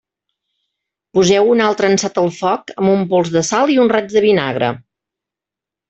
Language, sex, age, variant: Catalan, female, 60-69, Central